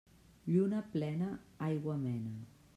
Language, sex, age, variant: Catalan, female, 40-49, Central